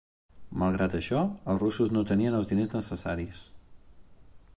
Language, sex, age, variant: Catalan, male, 40-49, Central